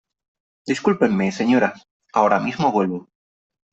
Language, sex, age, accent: Spanish, male, 19-29, España: Centro-Sur peninsular (Madrid, Toledo, Castilla-La Mancha)